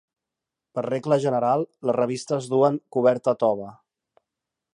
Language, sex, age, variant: Catalan, male, 30-39, Central